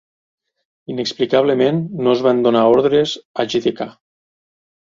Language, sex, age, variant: Catalan, male, 40-49, Nord-Occidental